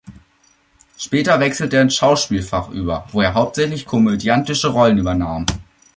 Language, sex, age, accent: German, male, under 19, Deutschland Deutsch